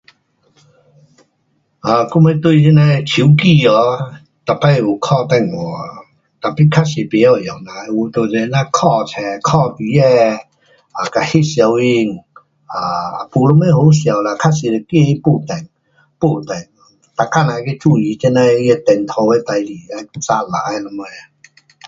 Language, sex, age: Pu-Xian Chinese, male, 60-69